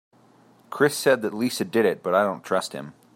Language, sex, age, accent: English, male, 30-39, Canadian English